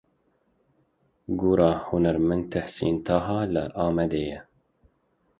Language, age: Kurdish, 30-39